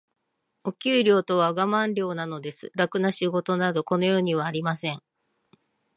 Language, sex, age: Japanese, female, 50-59